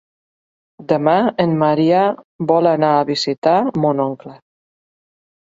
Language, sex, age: Catalan, female, 50-59